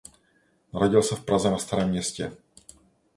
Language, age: Czech, 40-49